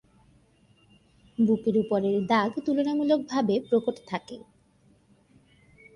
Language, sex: Bengali, female